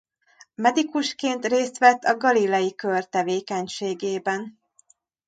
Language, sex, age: Hungarian, female, 30-39